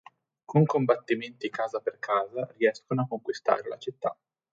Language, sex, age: Italian, male, 19-29